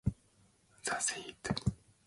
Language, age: English, 19-29